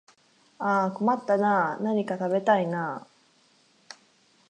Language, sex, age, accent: Japanese, female, 19-29, 関東